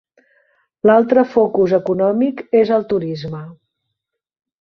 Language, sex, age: Catalan, female, 50-59